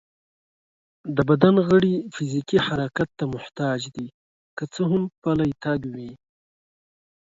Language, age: Pashto, 30-39